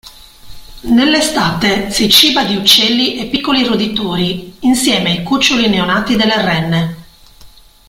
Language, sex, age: Italian, female, 40-49